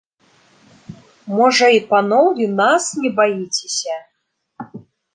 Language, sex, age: Belarusian, female, 19-29